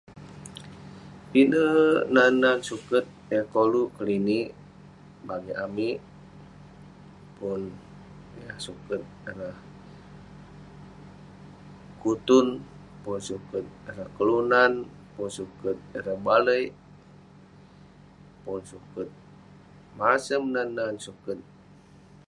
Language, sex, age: Western Penan, male, 19-29